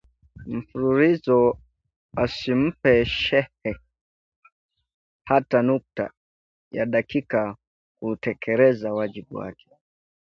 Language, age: Swahili, 19-29